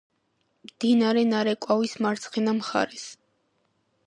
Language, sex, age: Georgian, female, under 19